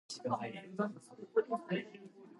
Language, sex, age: Japanese, female, 19-29